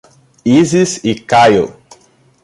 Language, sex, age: Portuguese, male, 30-39